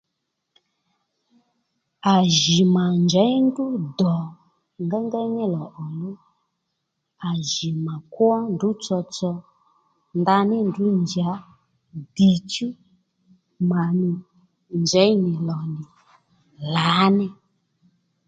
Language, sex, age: Lendu, female, 30-39